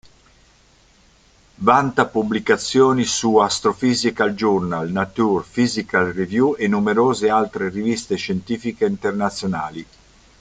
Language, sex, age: Italian, male, 50-59